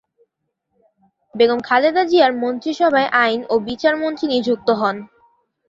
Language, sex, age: Bengali, female, 30-39